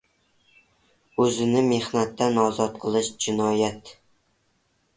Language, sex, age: Uzbek, male, under 19